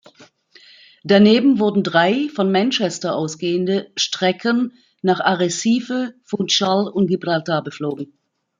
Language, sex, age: German, female, 50-59